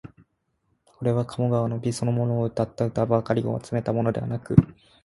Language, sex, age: Japanese, male, 19-29